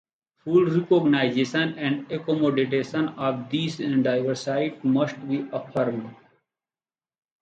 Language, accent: English, India and South Asia (India, Pakistan, Sri Lanka)